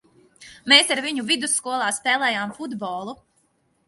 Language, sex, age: Latvian, female, 40-49